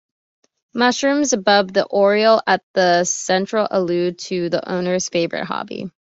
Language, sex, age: English, female, 19-29